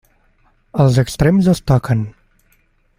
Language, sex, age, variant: Catalan, male, 19-29, Central